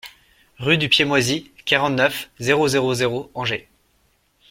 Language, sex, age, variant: French, male, 19-29, Français de métropole